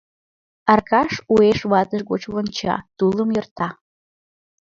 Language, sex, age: Mari, female, 19-29